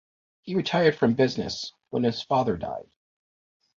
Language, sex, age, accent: English, male, 40-49, Canadian English